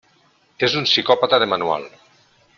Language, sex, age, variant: Catalan, male, 60-69, Nord-Occidental